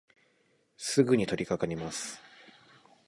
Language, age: Japanese, 19-29